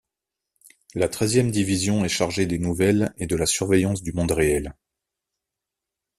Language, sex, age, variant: French, male, 40-49, Français de métropole